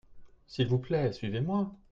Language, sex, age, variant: French, male, 30-39, Français de métropole